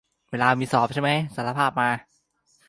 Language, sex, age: Thai, male, 19-29